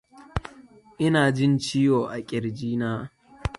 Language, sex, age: Hausa, male, 19-29